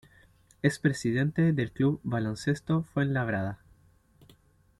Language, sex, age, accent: Spanish, male, 19-29, Chileno: Chile, Cuyo